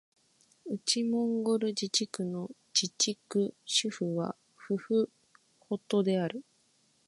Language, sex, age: Japanese, female, 19-29